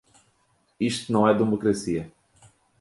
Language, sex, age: Portuguese, male, 40-49